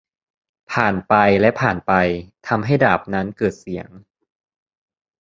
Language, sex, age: Thai, male, 19-29